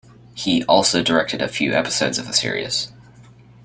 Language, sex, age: English, male, under 19